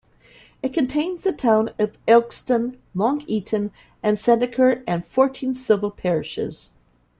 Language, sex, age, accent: English, female, 50-59, United States English